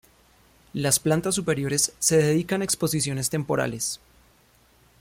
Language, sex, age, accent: Spanish, male, 30-39, Andino-Pacífico: Colombia, Perú, Ecuador, oeste de Bolivia y Venezuela andina